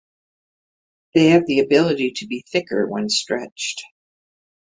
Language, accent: English, United States English